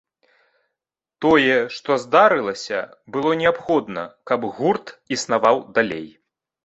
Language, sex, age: Belarusian, male, 19-29